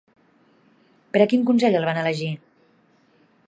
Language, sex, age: Catalan, female, 40-49